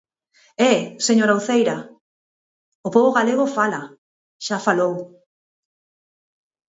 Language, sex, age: Galician, female, 40-49